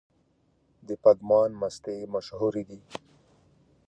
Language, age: Pashto, 30-39